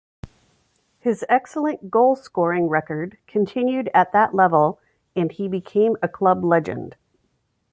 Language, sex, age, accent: English, female, 50-59, United States English